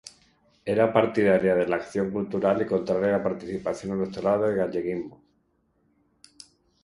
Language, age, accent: Spanish, 40-49, España: Sur peninsular (Andalucia, Extremadura, Murcia)